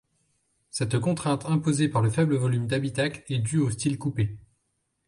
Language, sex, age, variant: French, male, 30-39, Français de métropole